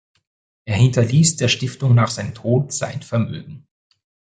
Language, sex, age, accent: German, male, 30-39, Österreichisches Deutsch